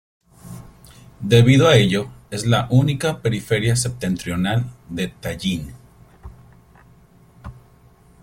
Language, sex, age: Spanish, male, 30-39